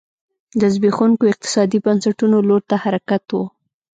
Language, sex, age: Pashto, female, 19-29